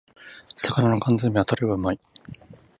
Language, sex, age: Japanese, male, 19-29